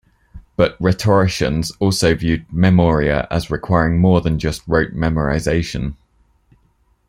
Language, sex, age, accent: English, male, 30-39, England English